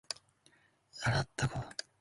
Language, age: Korean, 19-29